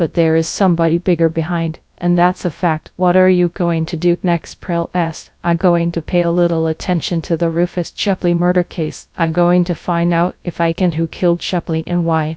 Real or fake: fake